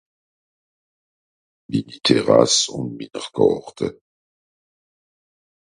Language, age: Swiss German, 70-79